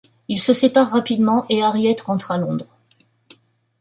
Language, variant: French, Français de métropole